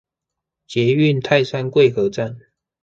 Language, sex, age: Chinese, male, 19-29